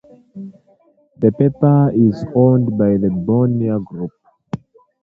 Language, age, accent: English, 19-29, United States English